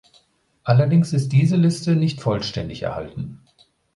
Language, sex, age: German, male, 50-59